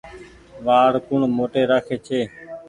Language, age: Goaria, 19-29